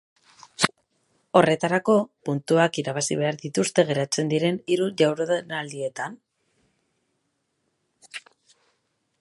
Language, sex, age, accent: Basque, female, 30-39, Mendebalekoa (Araba, Bizkaia, Gipuzkoako mendebaleko herri batzuk)